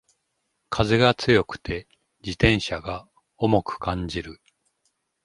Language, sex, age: Japanese, male, 50-59